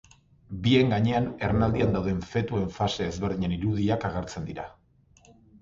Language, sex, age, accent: Basque, male, 40-49, Erdialdekoa edo Nafarra (Gipuzkoa, Nafarroa)